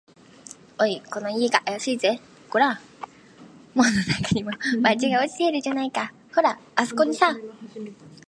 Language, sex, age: Japanese, female, 19-29